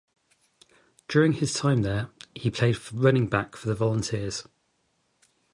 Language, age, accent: English, 50-59, England English